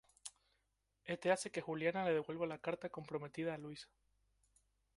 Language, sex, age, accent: Spanish, male, 19-29, España: Islas Canarias